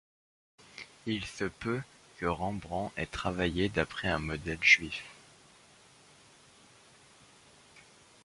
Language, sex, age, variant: French, male, under 19, Français de métropole